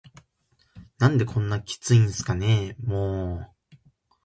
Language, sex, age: Japanese, male, under 19